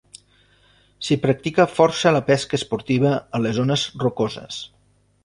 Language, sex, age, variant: Catalan, male, 40-49, Central